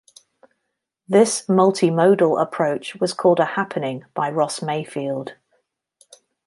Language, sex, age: English, female, 30-39